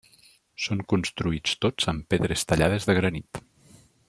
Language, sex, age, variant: Catalan, male, 40-49, Central